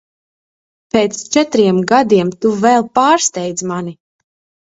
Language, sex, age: Latvian, female, 30-39